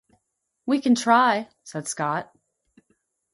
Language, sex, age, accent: English, female, 40-49, United States English